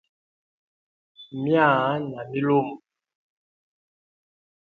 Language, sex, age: Hemba, male, 40-49